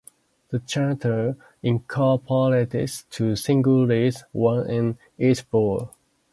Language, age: English, 19-29